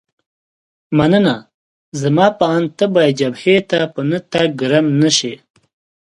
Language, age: Pashto, 19-29